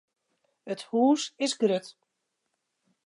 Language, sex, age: Western Frisian, female, 40-49